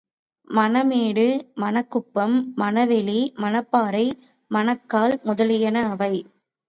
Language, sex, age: Tamil, female, 19-29